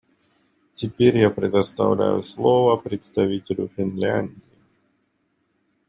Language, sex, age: Russian, male, 19-29